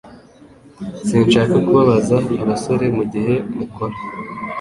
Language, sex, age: Kinyarwanda, male, 30-39